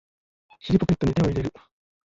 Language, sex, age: Japanese, male, 60-69